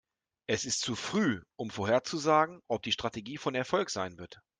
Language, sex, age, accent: German, male, 40-49, Deutschland Deutsch